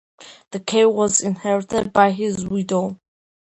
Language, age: English, under 19